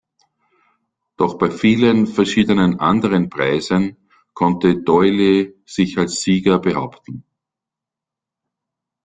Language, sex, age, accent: German, male, 50-59, Österreichisches Deutsch